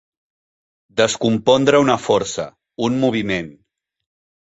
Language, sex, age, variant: Catalan, male, 40-49, Central